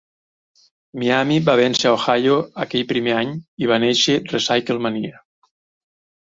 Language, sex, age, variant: Catalan, male, 40-49, Nord-Occidental